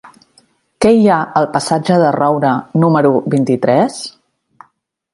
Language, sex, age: Catalan, female, 40-49